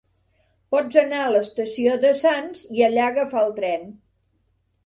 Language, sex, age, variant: Catalan, female, 60-69, Central